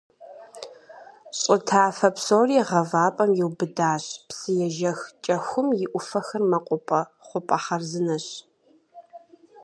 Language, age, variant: Kabardian, 19-29, Адыгэбзэ (Къэбэрдей, Кирил, псоми зэдай)